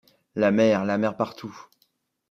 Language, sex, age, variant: French, male, 19-29, Français de métropole